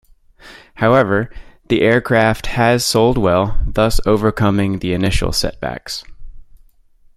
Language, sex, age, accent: English, male, 30-39, United States English